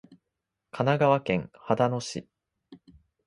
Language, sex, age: Japanese, male, under 19